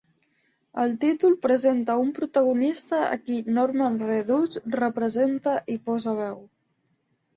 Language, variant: Catalan, Septentrional